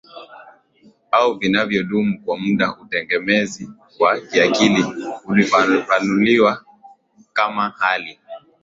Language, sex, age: Swahili, male, 19-29